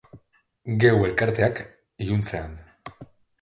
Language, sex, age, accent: Basque, male, 30-39, Mendebalekoa (Araba, Bizkaia, Gipuzkoako mendebaleko herri batzuk)